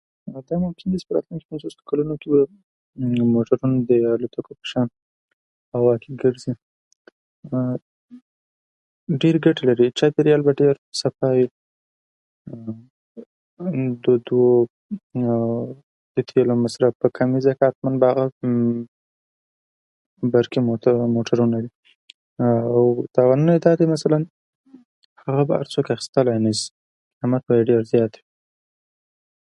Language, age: Pashto, 19-29